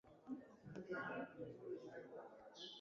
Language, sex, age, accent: Basque, female, 70-79, Mendebalekoa (Araba, Bizkaia, Gipuzkoako mendebaleko herri batzuk)